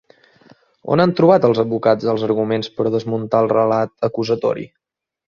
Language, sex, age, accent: Catalan, male, 19-29, Oriental